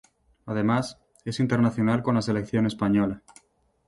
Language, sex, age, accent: Spanish, male, 30-39, España: Norte peninsular (Asturias, Castilla y León, Cantabria, País Vasco, Navarra, Aragón, La Rioja, Guadalajara, Cuenca)